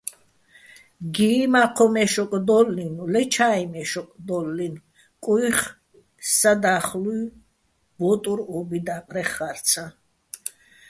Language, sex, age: Bats, female, 60-69